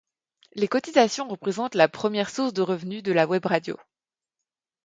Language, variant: French, Français de métropole